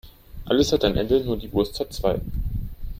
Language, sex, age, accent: German, male, under 19, Deutschland Deutsch